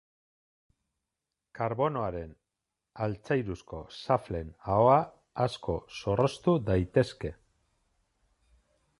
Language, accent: Basque, Mendebalekoa (Araba, Bizkaia, Gipuzkoako mendebaleko herri batzuk)